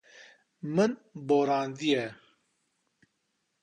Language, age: Kurdish, 50-59